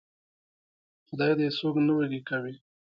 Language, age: Pashto, 30-39